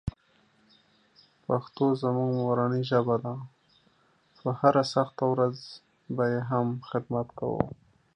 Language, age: Pashto, 30-39